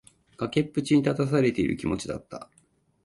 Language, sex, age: Japanese, male, 40-49